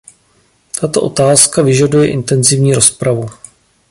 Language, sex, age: Czech, male, 40-49